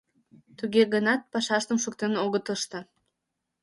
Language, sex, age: Mari, female, under 19